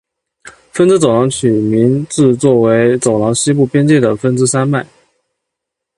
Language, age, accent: Chinese, 19-29, 出生地：江西省